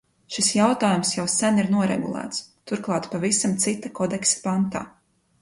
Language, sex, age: Latvian, female, 19-29